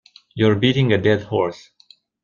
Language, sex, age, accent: English, male, 30-39, United States English